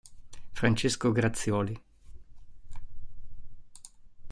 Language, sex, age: Italian, male, 50-59